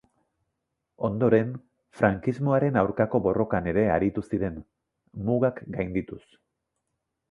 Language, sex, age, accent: Basque, male, 40-49, Erdialdekoa edo Nafarra (Gipuzkoa, Nafarroa)